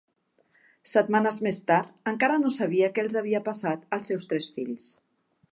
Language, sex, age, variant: Catalan, female, 50-59, Central